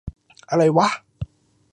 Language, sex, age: Thai, male, 19-29